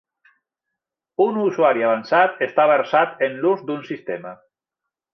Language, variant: Catalan, Central